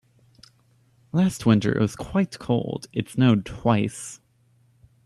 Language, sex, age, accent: English, male, 19-29, United States English